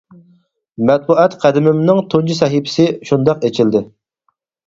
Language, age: Uyghur, 30-39